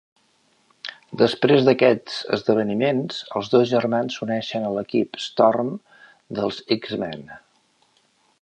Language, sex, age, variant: Catalan, male, 50-59, Central